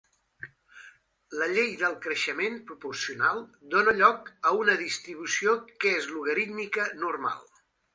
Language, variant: Catalan, Central